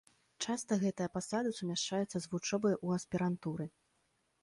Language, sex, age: Belarusian, female, 30-39